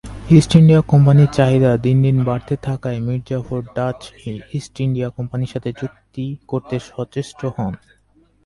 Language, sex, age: Bengali, male, 30-39